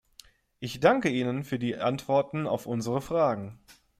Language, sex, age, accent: German, male, 30-39, Deutschland Deutsch